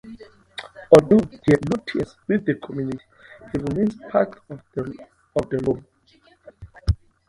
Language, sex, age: English, male, 19-29